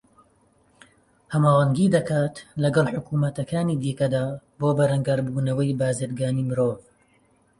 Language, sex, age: Central Kurdish, male, 30-39